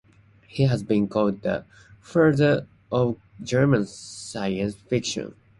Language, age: English, 19-29